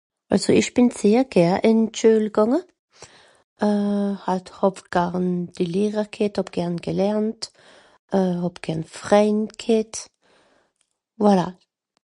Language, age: Swiss German, 50-59